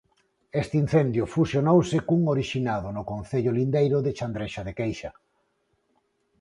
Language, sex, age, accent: Galician, male, 40-49, Normativo (estándar); Neofalante